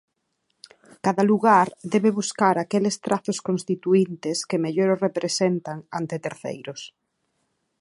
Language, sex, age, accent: Galician, female, 30-39, Oriental (común en zona oriental); Normativo (estándar)